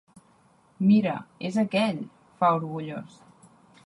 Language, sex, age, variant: Catalan, female, 30-39, Central